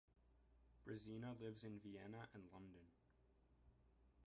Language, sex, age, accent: English, male, 19-29, United States English